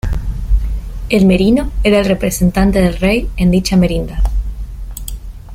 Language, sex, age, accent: Spanish, female, 19-29, Rioplatense: Argentina, Uruguay, este de Bolivia, Paraguay